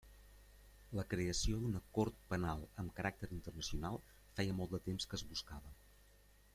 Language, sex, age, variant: Catalan, male, 50-59, Central